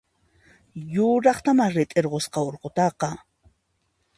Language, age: Puno Quechua, 50-59